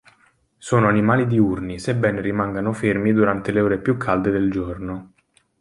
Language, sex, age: Italian, male, 19-29